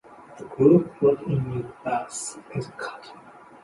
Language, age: English, 30-39